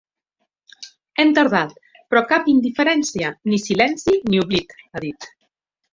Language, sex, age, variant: Catalan, female, 50-59, Central